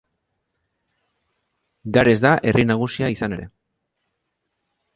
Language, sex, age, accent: Basque, female, 40-49, Erdialdekoa edo Nafarra (Gipuzkoa, Nafarroa)